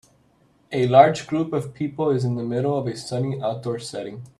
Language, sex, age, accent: English, male, 30-39, United States English